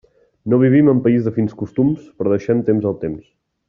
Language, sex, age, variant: Catalan, male, 19-29, Central